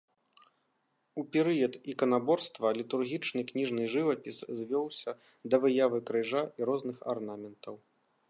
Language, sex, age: Belarusian, male, 40-49